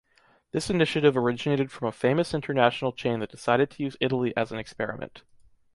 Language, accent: English, United States English